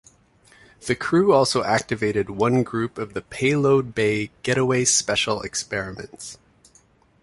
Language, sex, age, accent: English, male, 30-39, Canadian English